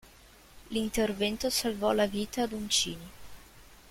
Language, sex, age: Italian, female, 19-29